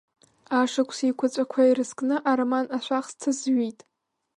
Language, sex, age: Abkhazian, female, under 19